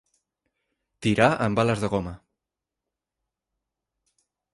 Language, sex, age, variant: Catalan, male, 19-29, Central